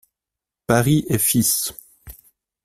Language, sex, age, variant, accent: French, male, 40-49, Français d'Europe, Français de Suisse